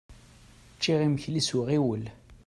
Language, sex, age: Kabyle, male, 30-39